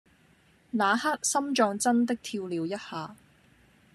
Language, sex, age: Cantonese, female, 19-29